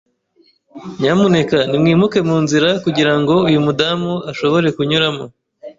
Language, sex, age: Kinyarwanda, male, 30-39